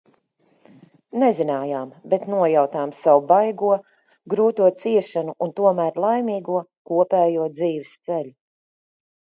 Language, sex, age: Latvian, female, 40-49